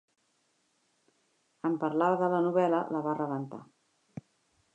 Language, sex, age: Catalan, female, 40-49